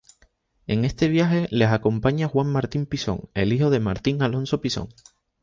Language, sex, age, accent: Spanish, male, 19-29, España: Islas Canarias